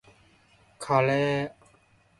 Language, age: Japanese, 40-49